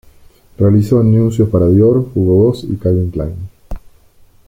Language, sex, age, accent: Spanish, male, 30-39, Rioplatense: Argentina, Uruguay, este de Bolivia, Paraguay